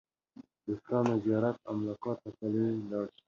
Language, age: Pashto, under 19